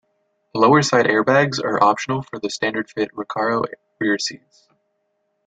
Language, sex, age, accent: English, male, under 19, United States English